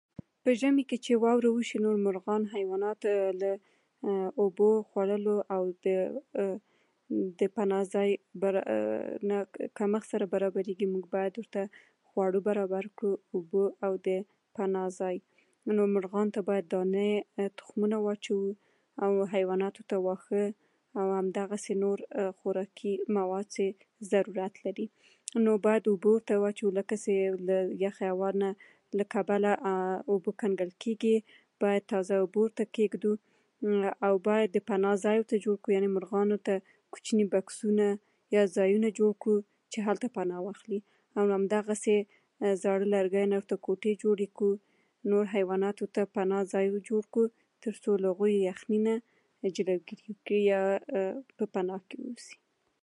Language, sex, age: Pashto, female, 19-29